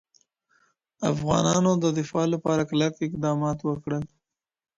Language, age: Pashto, 19-29